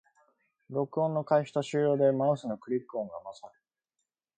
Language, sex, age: Japanese, male, 19-29